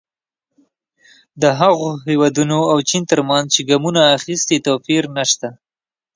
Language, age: Pashto, 19-29